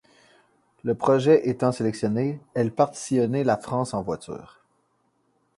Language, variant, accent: French, Français d'Amérique du Nord, Français du Canada